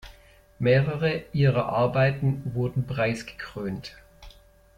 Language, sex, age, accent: German, male, 30-39, Deutschland Deutsch